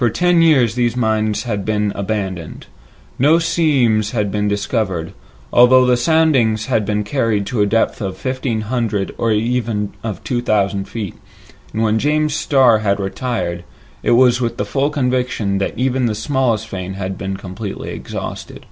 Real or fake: real